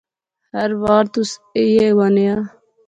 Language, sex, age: Pahari-Potwari, female, 19-29